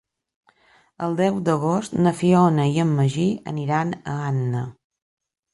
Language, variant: Catalan, Balear